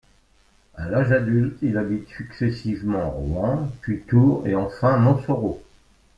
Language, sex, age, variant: French, male, 60-69, Français de métropole